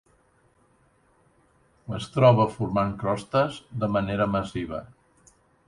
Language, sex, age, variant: Catalan, male, 60-69, Central